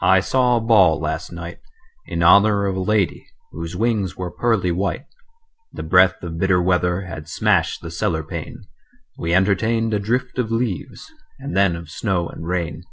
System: none